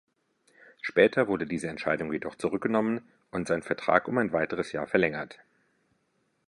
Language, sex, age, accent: German, male, 50-59, Deutschland Deutsch